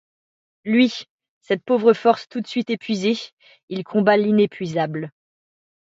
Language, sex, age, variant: French, female, 19-29, Français de métropole